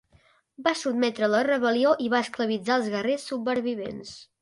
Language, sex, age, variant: Catalan, male, under 19, Central